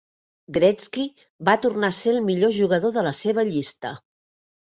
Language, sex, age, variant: Catalan, female, 50-59, Central